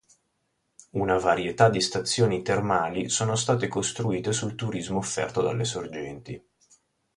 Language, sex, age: Italian, male, 30-39